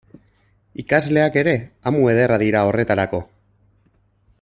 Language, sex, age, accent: Basque, male, 30-39, Erdialdekoa edo Nafarra (Gipuzkoa, Nafarroa)